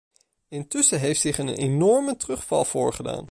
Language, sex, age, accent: Dutch, male, 19-29, Nederlands Nederlands